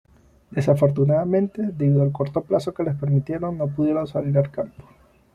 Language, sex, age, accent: Spanish, male, 30-39, Caribe: Cuba, Venezuela, Puerto Rico, República Dominicana, Panamá, Colombia caribeña, México caribeño, Costa del golfo de México